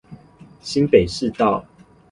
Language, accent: Chinese, 出生地：新北市